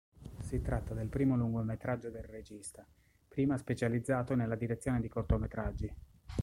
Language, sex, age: Italian, male, 30-39